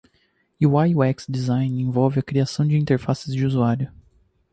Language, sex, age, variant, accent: Portuguese, male, 19-29, Portuguese (Brasil), Paulista